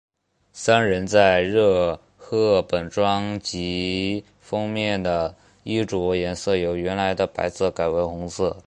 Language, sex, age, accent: Chinese, male, under 19, 出生地：浙江省